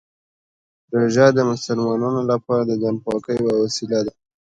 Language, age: Pashto, under 19